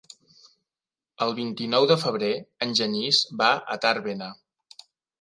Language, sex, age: Catalan, male, 50-59